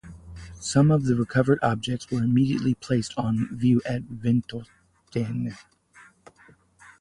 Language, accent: English, Hong Kong English